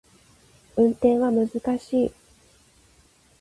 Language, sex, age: Japanese, female, 30-39